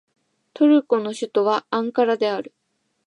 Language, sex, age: Japanese, female, 19-29